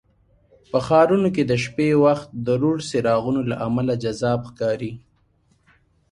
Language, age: Pashto, 19-29